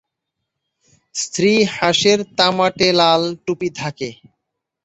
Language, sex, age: Bengali, male, 30-39